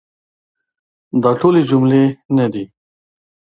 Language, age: Pashto, 30-39